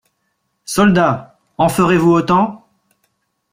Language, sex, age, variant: French, male, 40-49, Français de métropole